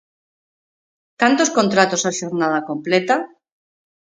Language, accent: Galician, Normativo (estándar)